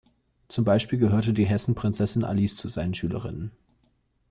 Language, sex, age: German, male, 19-29